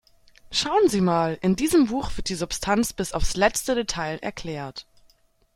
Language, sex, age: German, female, 19-29